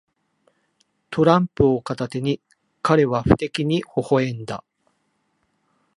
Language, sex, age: Japanese, male, 50-59